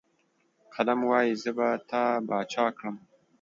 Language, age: Pashto, 19-29